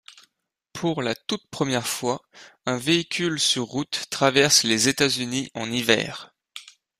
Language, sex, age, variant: French, male, 19-29, Français de métropole